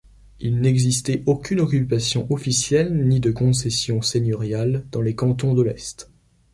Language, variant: French, Français de métropole